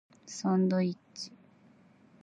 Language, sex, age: Japanese, female, 30-39